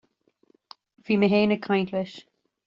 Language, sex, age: Irish, female, 19-29